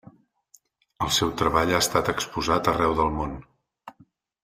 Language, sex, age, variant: Catalan, male, 40-49, Central